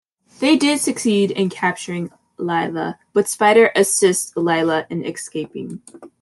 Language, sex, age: English, female, under 19